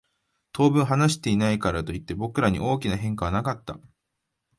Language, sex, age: Japanese, male, 19-29